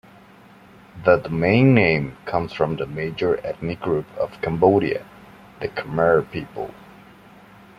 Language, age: English, 19-29